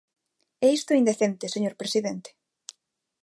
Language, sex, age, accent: Galician, female, 19-29, Neofalante